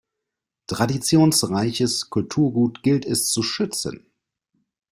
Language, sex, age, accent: German, male, 30-39, Deutschland Deutsch